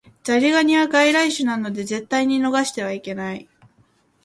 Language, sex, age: Japanese, female, 19-29